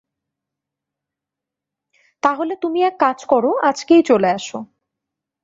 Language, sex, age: Bengali, female, 19-29